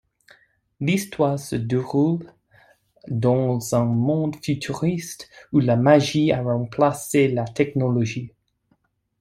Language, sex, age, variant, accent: French, male, 19-29, Français d'Europe, Français du Royaume-Uni